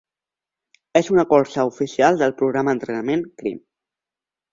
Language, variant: Catalan, Central